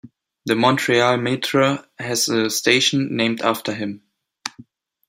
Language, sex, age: English, male, under 19